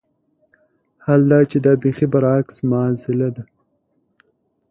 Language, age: Pashto, 19-29